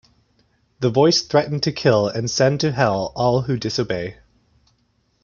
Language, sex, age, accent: English, male, 19-29, Canadian English